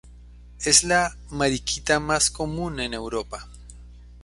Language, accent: Spanish, Andino-Pacífico: Colombia, Perú, Ecuador, oeste de Bolivia y Venezuela andina